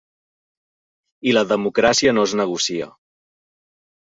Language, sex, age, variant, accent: Catalan, male, 30-39, Central, central